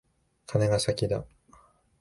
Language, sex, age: Japanese, male, 19-29